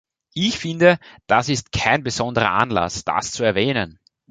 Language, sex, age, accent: German, male, 19-29, Österreichisches Deutsch